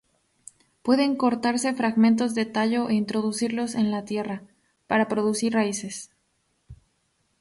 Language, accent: Spanish, México